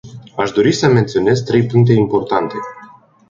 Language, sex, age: Romanian, male, 19-29